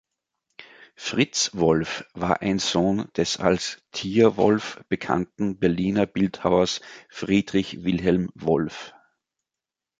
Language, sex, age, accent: German, male, 50-59, Österreichisches Deutsch